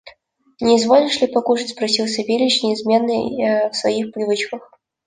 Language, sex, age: Russian, female, 19-29